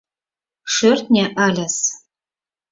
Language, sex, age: Mari, female, 40-49